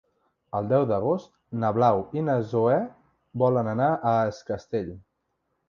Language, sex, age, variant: Catalan, male, 19-29, Central